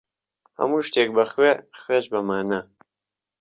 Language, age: Central Kurdish, 19-29